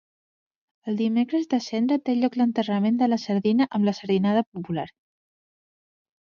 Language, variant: Catalan, Central